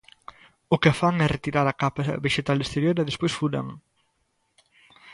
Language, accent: Galician, Atlántico (seseo e gheada)